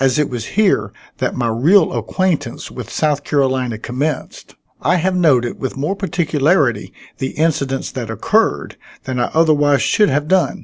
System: none